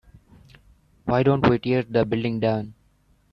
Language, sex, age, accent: English, male, 19-29, England English